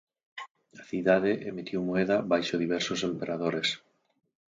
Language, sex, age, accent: Galician, male, 40-49, Central (gheada); Normativo (estándar)